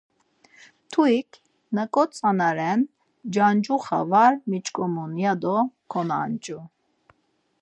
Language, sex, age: Laz, female, 50-59